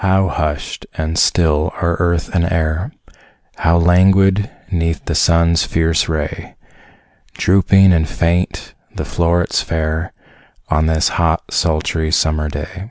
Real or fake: real